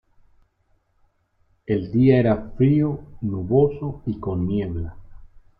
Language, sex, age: Spanish, male, 40-49